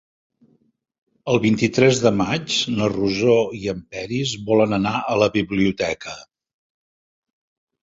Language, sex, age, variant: Catalan, male, 60-69, Septentrional